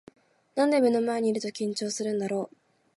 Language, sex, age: Japanese, female, 19-29